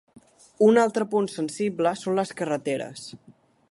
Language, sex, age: Catalan, male, 19-29